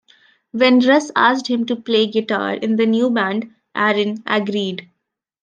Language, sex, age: English, female, 19-29